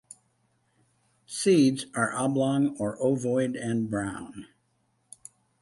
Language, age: English, 70-79